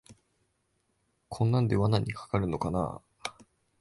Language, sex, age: Japanese, male, 19-29